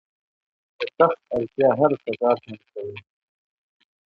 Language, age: Pashto, 30-39